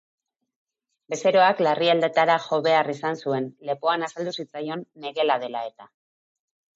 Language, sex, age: Basque, female, 40-49